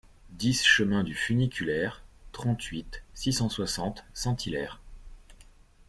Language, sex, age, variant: French, male, 30-39, Français de métropole